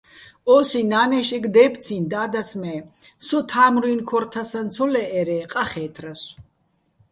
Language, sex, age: Bats, female, 30-39